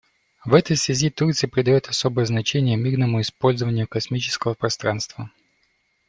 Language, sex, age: Russian, male, 19-29